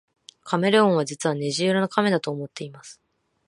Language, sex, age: Japanese, female, 19-29